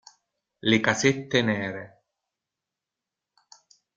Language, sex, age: Italian, male, 40-49